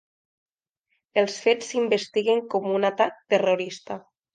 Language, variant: Catalan, Nord-Occidental